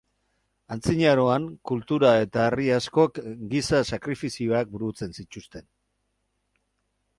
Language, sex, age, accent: Basque, male, 60-69, Mendebalekoa (Araba, Bizkaia, Gipuzkoako mendebaleko herri batzuk)